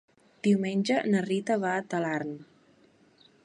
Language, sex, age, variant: Catalan, female, 19-29, Central